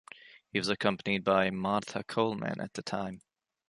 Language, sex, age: English, male, 19-29